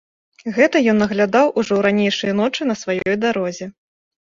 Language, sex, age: Belarusian, female, 30-39